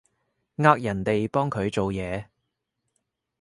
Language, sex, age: Cantonese, male, 19-29